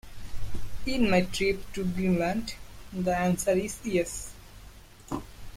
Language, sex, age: English, male, 19-29